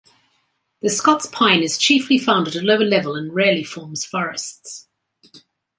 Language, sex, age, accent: English, female, 50-59, Australian English